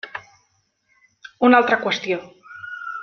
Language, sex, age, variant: Catalan, female, 40-49, Central